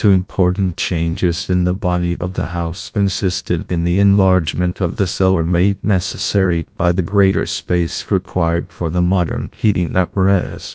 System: TTS, GlowTTS